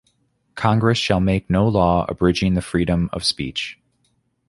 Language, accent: English, United States English